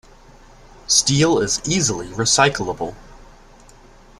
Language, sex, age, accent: English, male, under 19, United States English